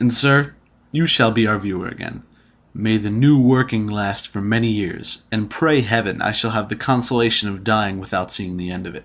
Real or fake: real